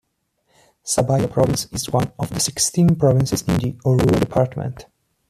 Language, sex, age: English, male, 19-29